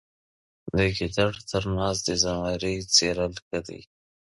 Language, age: Pashto, 19-29